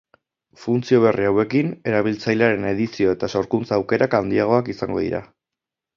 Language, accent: Basque, Erdialdekoa edo Nafarra (Gipuzkoa, Nafarroa)